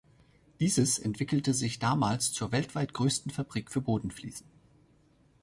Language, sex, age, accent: German, male, 30-39, Deutschland Deutsch